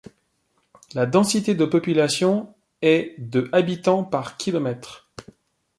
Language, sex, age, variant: French, male, 40-49, Français de métropole